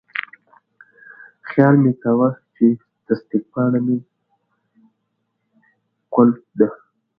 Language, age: Pashto, 19-29